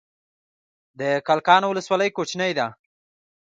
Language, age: Pashto, 19-29